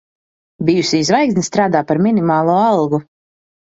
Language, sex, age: Latvian, female, 19-29